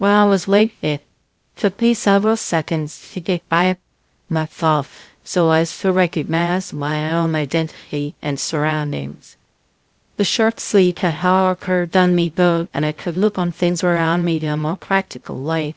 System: TTS, VITS